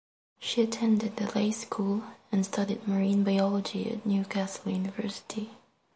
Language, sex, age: English, female, 19-29